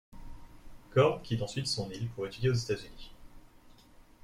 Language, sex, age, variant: French, male, 19-29, Français de métropole